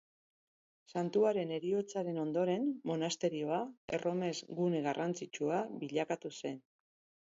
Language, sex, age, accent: Basque, female, 50-59, Erdialdekoa edo Nafarra (Gipuzkoa, Nafarroa)